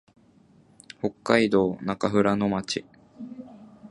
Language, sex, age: Japanese, male, 19-29